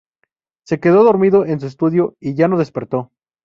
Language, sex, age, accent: Spanish, male, 19-29, México